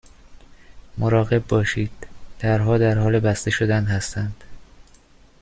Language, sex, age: Persian, male, 19-29